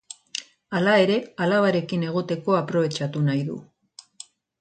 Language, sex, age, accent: Basque, female, 50-59, Erdialdekoa edo Nafarra (Gipuzkoa, Nafarroa)